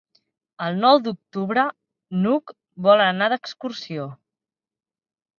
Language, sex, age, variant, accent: Catalan, female, 30-39, Central, central